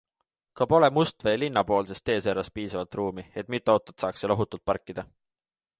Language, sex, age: Estonian, male, 19-29